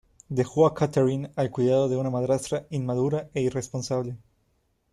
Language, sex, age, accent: Spanish, male, 19-29, México